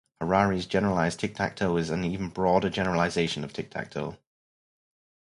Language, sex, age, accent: English, male, 30-39, England English